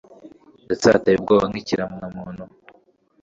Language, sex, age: Kinyarwanda, male, 19-29